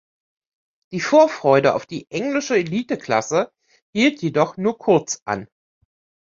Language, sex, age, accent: German, female, 50-59, Deutschland Deutsch